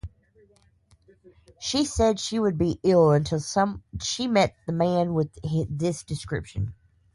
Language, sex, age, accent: English, female, 40-49, United States English